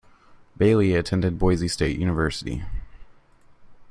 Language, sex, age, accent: English, male, 19-29, United States English